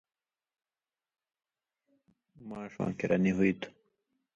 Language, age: Indus Kohistani, 30-39